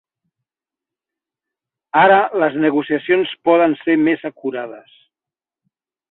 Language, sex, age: Catalan, male, 50-59